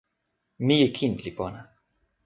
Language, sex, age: Toki Pona, male, 19-29